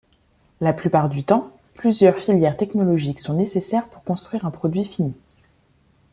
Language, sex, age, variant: French, female, 19-29, Français de métropole